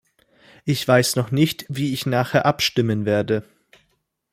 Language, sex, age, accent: German, male, under 19, Deutschland Deutsch